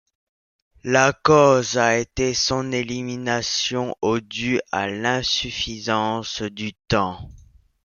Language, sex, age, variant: French, male, under 19, Français de métropole